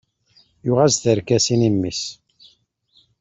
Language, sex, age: Kabyle, male, 50-59